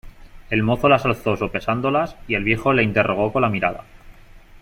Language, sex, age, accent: Spanish, male, 19-29, España: Centro-Sur peninsular (Madrid, Toledo, Castilla-La Mancha)